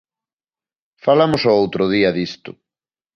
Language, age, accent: Galician, 30-39, Normativo (estándar)